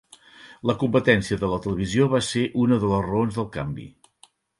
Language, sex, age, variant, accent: Catalan, male, 60-69, Central, central